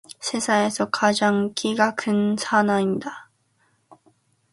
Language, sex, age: Korean, female, 19-29